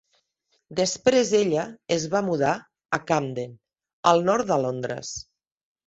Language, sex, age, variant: Catalan, female, 50-59, Central